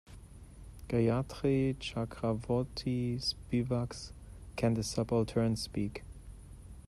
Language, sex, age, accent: English, male, 40-49, England English